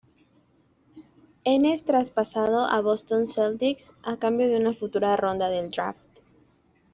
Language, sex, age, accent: Spanish, female, 19-29, México